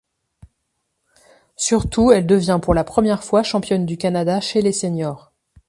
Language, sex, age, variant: French, female, 40-49, Français de métropole